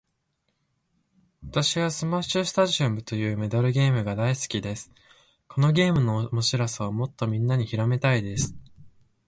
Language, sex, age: Japanese, male, 19-29